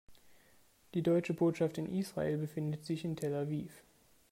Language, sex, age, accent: German, male, 19-29, Deutschland Deutsch